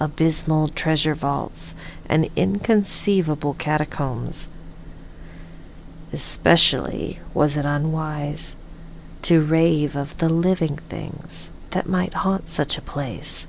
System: none